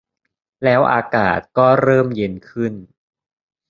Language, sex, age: Thai, male, 19-29